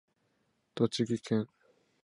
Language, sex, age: Japanese, male, 19-29